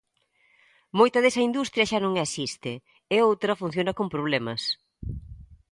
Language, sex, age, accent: Galician, female, 40-49, Atlántico (seseo e gheada)